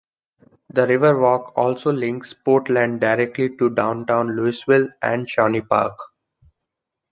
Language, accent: English, India and South Asia (India, Pakistan, Sri Lanka)